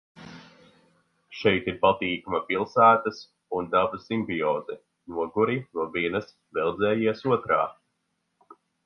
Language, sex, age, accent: Latvian, male, 19-29, Rigas